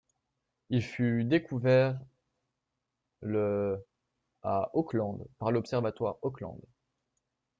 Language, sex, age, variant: French, male, 19-29, Français de métropole